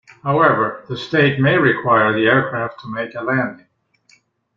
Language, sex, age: English, male, 70-79